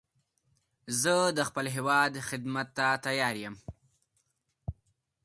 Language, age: Pashto, under 19